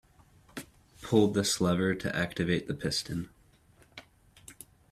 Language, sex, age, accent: English, male, 19-29, United States English